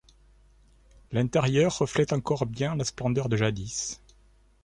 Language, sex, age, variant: French, male, 50-59, Français de métropole